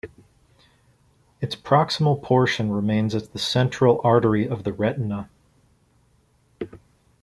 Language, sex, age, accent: English, male, 30-39, United States English